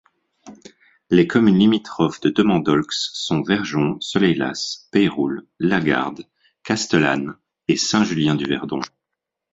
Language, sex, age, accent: French, male, 30-39, Français de Belgique